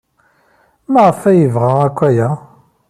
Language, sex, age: Kabyle, male, 30-39